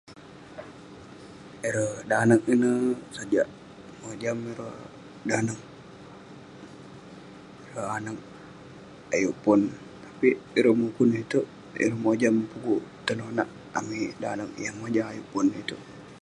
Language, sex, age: Western Penan, male, under 19